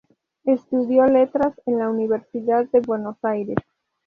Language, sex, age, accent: Spanish, female, 19-29, México